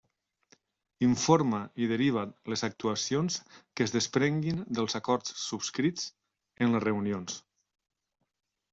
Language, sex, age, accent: Catalan, male, 50-59, valencià